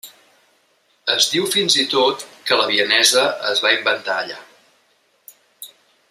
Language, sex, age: Catalan, male, 40-49